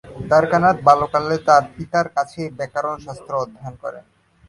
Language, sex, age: Bengali, male, 19-29